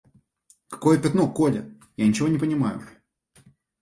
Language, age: Russian, 19-29